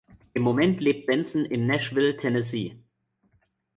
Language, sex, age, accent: German, male, 19-29, Deutschland Deutsch